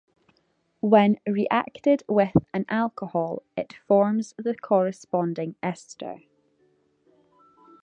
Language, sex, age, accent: English, female, 19-29, Scottish English